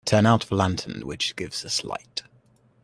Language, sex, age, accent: English, male, 30-39, England English